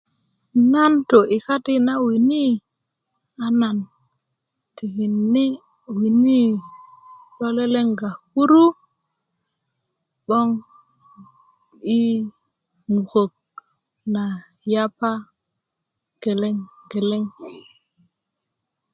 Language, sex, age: Kuku, female, 30-39